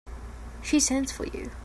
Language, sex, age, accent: English, female, under 19, England English